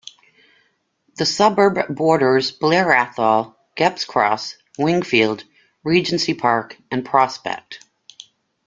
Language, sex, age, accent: English, female, 50-59, United States English